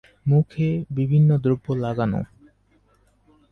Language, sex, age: Bengali, male, 30-39